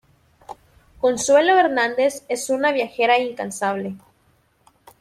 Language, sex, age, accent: Spanish, female, 19-29, América central